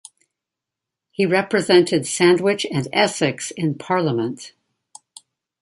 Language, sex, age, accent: English, female, 60-69, United States English